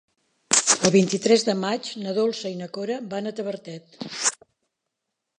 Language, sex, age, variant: Catalan, female, 70-79, Central